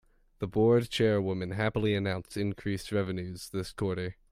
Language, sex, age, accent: English, male, under 19, United States English